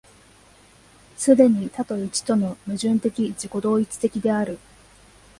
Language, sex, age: Japanese, female, 19-29